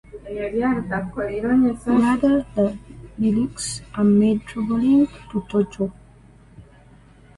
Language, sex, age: English, female, 19-29